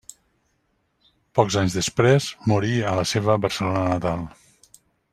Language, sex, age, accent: Catalan, male, 50-59, valencià